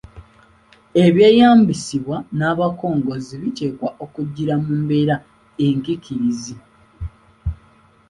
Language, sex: Ganda, male